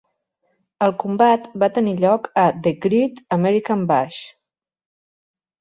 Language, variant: Catalan, Central